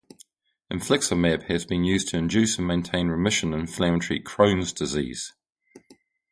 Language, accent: English, New Zealand English